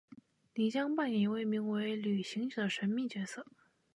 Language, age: Chinese, 19-29